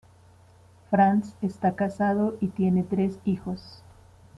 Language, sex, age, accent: Spanish, female, 40-49, Andino-Pacífico: Colombia, Perú, Ecuador, oeste de Bolivia y Venezuela andina